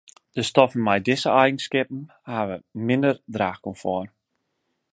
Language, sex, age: Western Frisian, male, 19-29